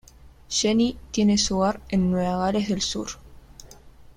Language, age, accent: Spanish, under 19, Rioplatense: Argentina, Uruguay, este de Bolivia, Paraguay